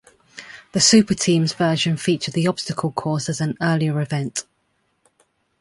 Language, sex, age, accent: English, female, 30-39, England English